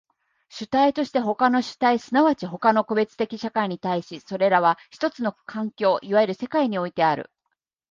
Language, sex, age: Japanese, female, 40-49